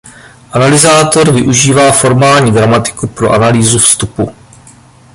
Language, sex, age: Czech, male, 40-49